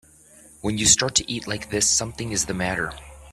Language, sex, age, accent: English, male, 40-49, United States English